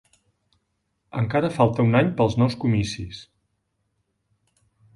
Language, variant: Catalan, Central